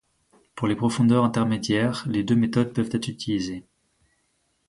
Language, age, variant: French, 19-29, Français de métropole